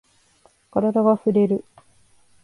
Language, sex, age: Japanese, female, 19-29